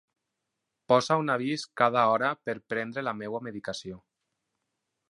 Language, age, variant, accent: Catalan, 19-29, Valencià central, valencià